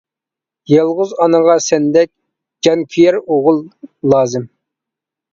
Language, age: Uyghur, 19-29